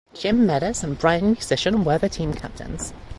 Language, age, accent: English, 19-29, England English